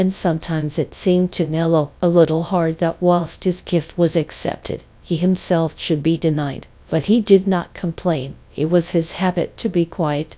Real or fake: fake